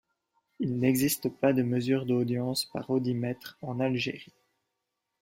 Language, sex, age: French, male, 19-29